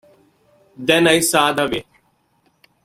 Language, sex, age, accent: English, male, 30-39, United States English